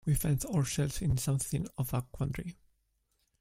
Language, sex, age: English, male, 19-29